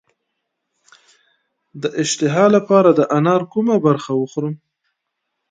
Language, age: Pashto, 30-39